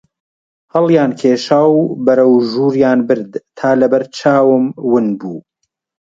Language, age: Central Kurdish, 40-49